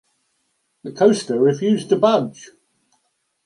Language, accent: English, England English